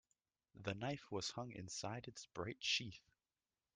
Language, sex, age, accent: English, male, 19-29, Canadian English